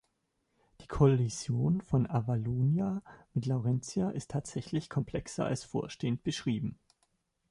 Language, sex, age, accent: German, male, 19-29, Deutschland Deutsch